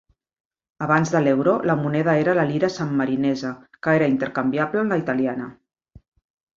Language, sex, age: Catalan, female, 50-59